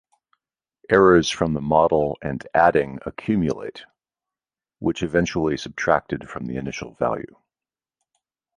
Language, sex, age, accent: English, male, 50-59, United States English